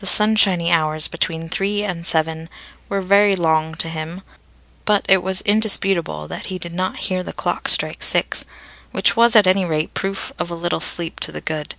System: none